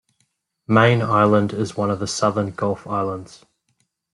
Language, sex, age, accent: English, male, 30-39, New Zealand English